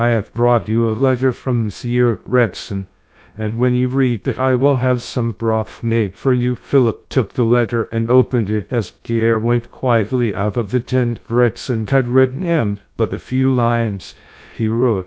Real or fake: fake